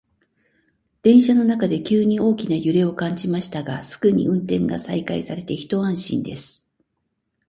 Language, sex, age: Japanese, female, 60-69